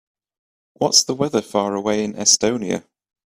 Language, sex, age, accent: English, male, 19-29, England English